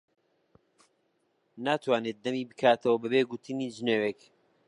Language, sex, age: Central Kurdish, male, 30-39